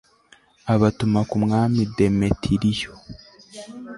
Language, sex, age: Kinyarwanda, male, 19-29